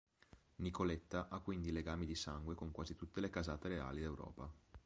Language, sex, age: Italian, male, 30-39